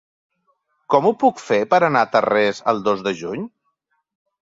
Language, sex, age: Catalan, male, 40-49